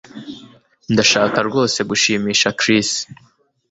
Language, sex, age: Kinyarwanda, male, 19-29